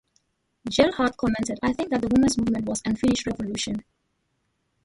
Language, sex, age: English, female, 30-39